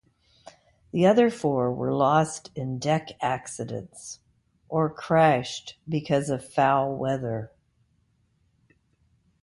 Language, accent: English, United States English